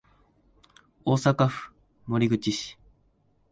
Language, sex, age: Japanese, male, 19-29